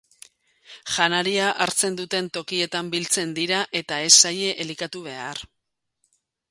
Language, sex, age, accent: Basque, female, 40-49, Mendebalekoa (Araba, Bizkaia, Gipuzkoako mendebaleko herri batzuk)